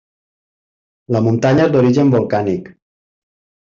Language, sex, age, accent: Catalan, male, 30-39, valencià